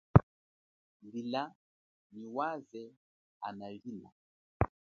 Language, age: Chokwe, 40-49